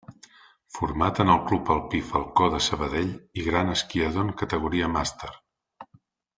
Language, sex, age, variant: Catalan, male, 40-49, Central